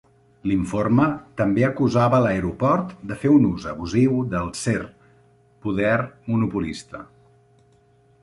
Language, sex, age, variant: Catalan, male, 40-49, Central